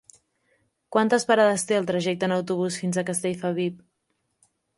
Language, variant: Catalan, Central